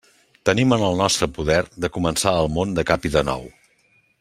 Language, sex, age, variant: Catalan, male, 60-69, Central